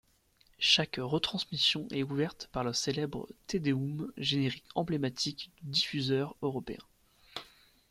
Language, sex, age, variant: French, male, 19-29, Français de métropole